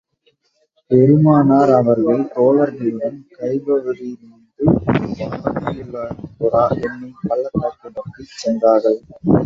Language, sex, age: Tamil, male, 19-29